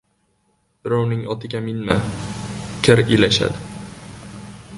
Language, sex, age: Uzbek, male, 19-29